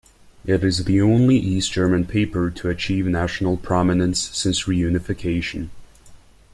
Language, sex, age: English, male, 19-29